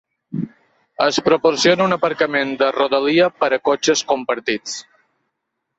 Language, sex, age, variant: Catalan, male, 30-39, Balear